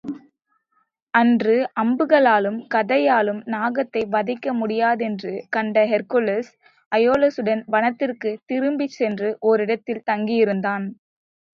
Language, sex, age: Tamil, female, 19-29